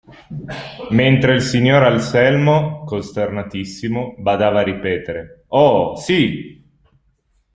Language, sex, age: Italian, male, 30-39